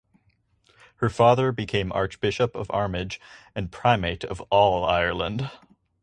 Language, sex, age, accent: English, male, under 19, United States English